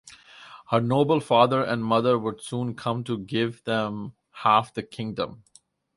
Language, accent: English, United States English; India and South Asia (India, Pakistan, Sri Lanka)